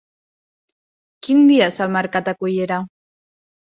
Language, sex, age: Catalan, female, 19-29